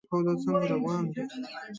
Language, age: Pashto, 19-29